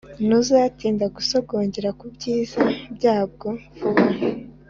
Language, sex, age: Kinyarwanda, female, 19-29